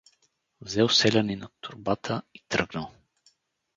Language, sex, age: Bulgarian, male, 30-39